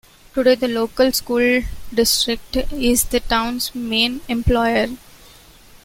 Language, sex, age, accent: English, female, 19-29, India and South Asia (India, Pakistan, Sri Lanka)